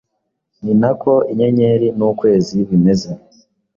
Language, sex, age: Kinyarwanda, male, 19-29